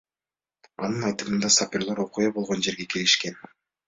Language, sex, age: Kyrgyz, male, 19-29